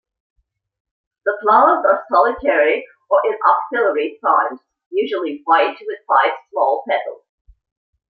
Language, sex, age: English, female, 50-59